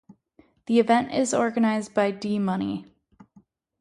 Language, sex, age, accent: English, female, 19-29, United States English